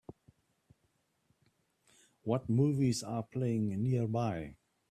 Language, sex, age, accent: English, male, 60-69, Southern African (South Africa, Zimbabwe, Namibia)